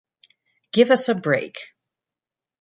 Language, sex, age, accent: English, female, 40-49, United States English